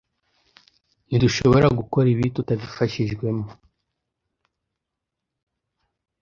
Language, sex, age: Kinyarwanda, male, under 19